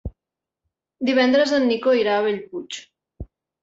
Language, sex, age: Catalan, female, 40-49